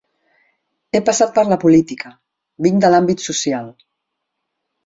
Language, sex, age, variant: Catalan, female, 40-49, Central